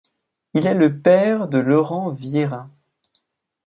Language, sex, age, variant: French, male, 19-29, Français de métropole